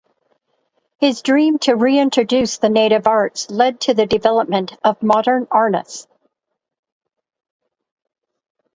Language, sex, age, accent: English, female, 60-69, United States English